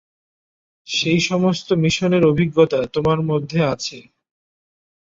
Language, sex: Bengali, male